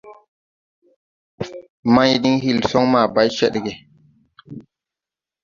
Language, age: Tupuri, 19-29